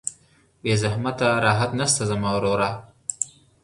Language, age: Pashto, 30-39